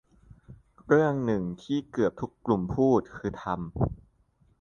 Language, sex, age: Thai, male, 19-29